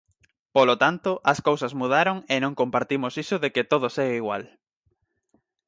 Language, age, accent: Galician, 19-29, Atlántico (seseo e gheada); Normativo (estándar)